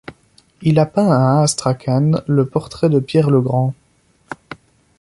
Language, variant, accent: French, Français d'Europe, Français de Belgique